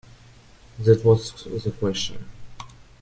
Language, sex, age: English, male, 19-29